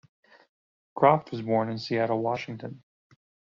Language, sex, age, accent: English, male, 30-39, United States English